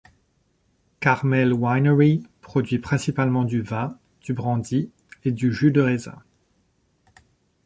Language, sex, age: French, male, 30-39